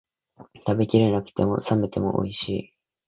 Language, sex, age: Japanese, male, 19-29